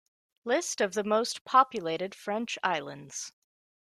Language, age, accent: English, 30-39, United States English